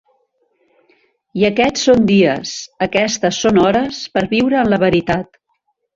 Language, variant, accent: Catalan, Central, central